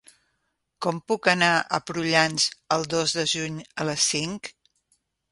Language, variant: Catalan, Central